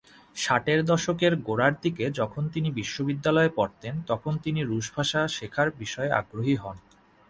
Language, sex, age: Bengali, male, 19-29